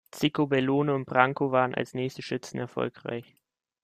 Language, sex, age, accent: German, male, 19-29, Deutschland Deutsch